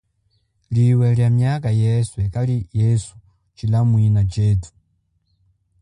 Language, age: Chokwe, 19-29